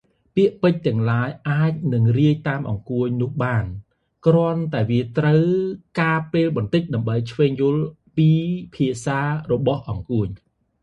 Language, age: Khmer, 30-39